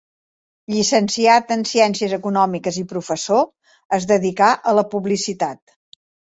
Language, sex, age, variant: Catalan, female, 60-69, Central